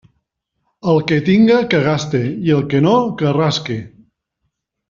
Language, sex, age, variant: Catalan, male, 50-59, Central